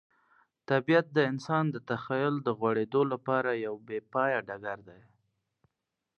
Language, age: Pashto, 19-29